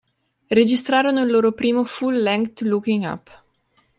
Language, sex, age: Italian, female, 19-29